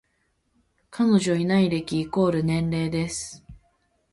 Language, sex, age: Japanese, female, 19-29